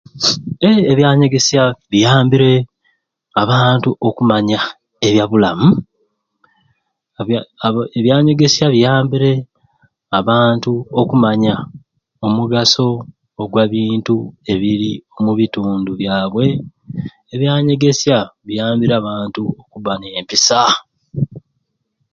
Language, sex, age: Ruuli, male, 30-39